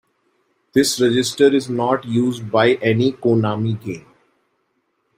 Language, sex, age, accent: English, male, 19-29, India and South Asia (India, Pakistan, Sri Lanka)